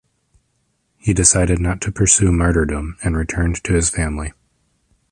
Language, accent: English, United States English